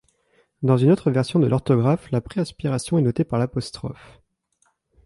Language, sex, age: French, male, under 19